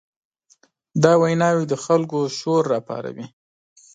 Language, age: Pashto, 19-29